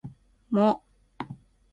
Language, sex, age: Japanese, female, 19-29